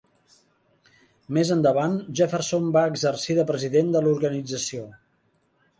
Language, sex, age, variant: Catalan, male, 50-59, Central